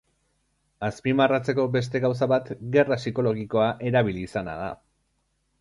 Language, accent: Basque, Erdialdekoa edo Nafarra (Gipuzkoa, Nafarroa)